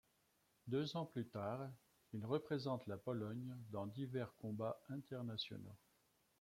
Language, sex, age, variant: French, male, 60-69, Français de métropole